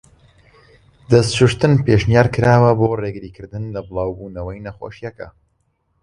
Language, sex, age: Central Kurdish, male, 19-29